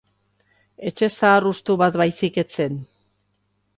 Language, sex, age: Basque, female, 50-59